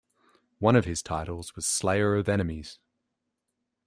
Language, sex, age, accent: English, male, 30-39, Australian English